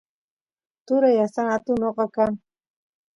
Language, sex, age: Santiago del Estero Quichua, female, 50-59